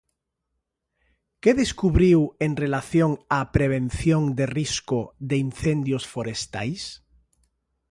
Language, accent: Galician, Normativo (estándar)